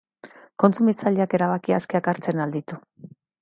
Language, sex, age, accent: Basque, female, 50-59, Mendebalekoa (Araba, Bizkaia, Gipuzkoako mendebaleko herri batzuk)